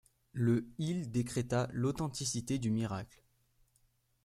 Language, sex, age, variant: French, male, under 19, Français de métropole